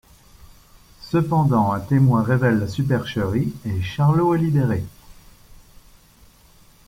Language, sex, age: French, male, 60-69